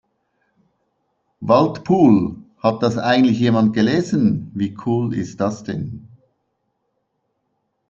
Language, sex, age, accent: German, male, 40-49, Schweizerdeutsch